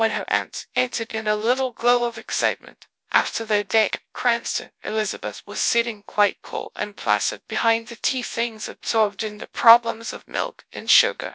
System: TTS, GradTTS